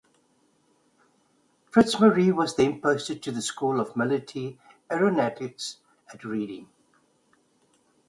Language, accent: English, Southern African (South Africa, Zimbabwe, Namibia)